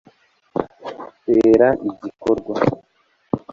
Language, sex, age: Kinyarwanda, male, 19-29